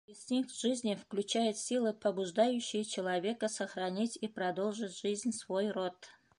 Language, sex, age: Bashkir, female, 50-59